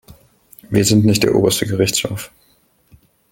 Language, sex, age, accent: German, male, 19-29, Deutschland Deutsch